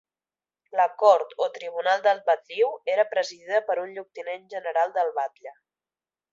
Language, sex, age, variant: Catalan, female, 30-39, Central